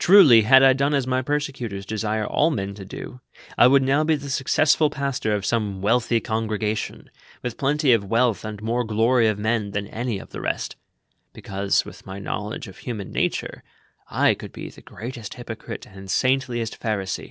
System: none